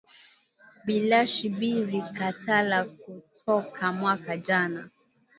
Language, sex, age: Swahili, female, 19-29